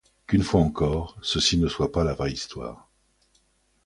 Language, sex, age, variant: French, male, 50-59, Français de métropole